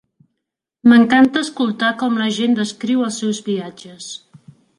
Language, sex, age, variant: Catalan, female, 40-49, Central